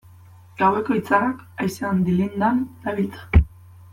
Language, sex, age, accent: Basque, female, 19-29, Mendebalekoa (Araba, Bizkaia, Gipuzkoako mendebaleko herri batzuk)